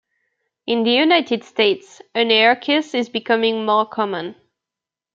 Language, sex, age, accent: English, female, 19-29, Canadian English